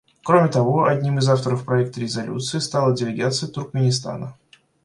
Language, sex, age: Russian, male, 19-29